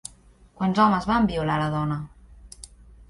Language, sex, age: Catalan, female, 30-39